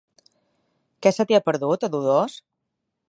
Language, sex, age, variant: Catalan, female, 30-39, Nord-Occidental